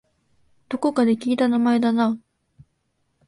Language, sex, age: Japanese, female, 19-29